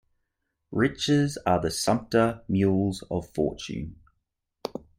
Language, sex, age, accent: English, male, 30-39, Australian English